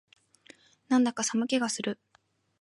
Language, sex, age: Japanese, female, 19-29